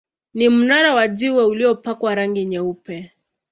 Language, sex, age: Swahili, female, 19-29